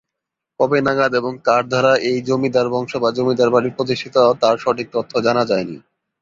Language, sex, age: Bengali, male, 19-29